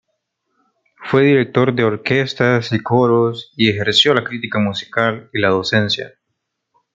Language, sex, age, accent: Spanish, male, 19-29, América central